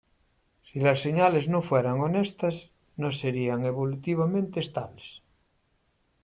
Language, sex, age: Spanish, male, 50-59